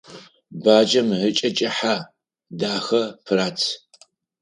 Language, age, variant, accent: Adyghe, 60-69, Адыгабзэ (Кирил, пстэумэ зэдыряе), Кıэмгуй (Çemguy)